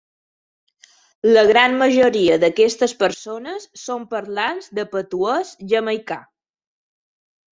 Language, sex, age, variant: Catalan, female, 30-39, Balear